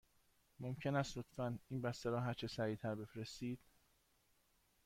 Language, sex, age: Persian, male, 40-49